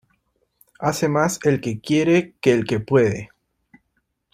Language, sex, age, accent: Spanish, male, 19-29, Andino-Pacífico: Colombia, Perú, Ecuador, oeste de Bolivia y Venezuela andina